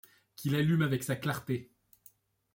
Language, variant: French, Français de métropole